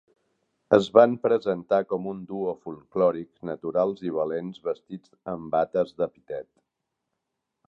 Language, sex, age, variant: Catalan, male, 50-59, Central